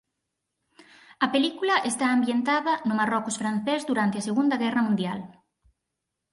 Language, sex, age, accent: Galician, female, 19-29, Central (sen gheada)